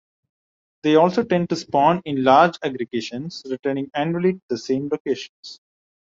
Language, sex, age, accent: English, male, 19-29, India and South Asia (India, Pakistan, Sri Lanka)